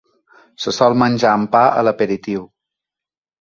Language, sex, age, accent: Catalan, male, 40-49, balear; central